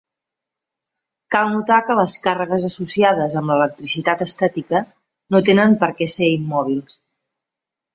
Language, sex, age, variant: Catalan, female, 40-49, Central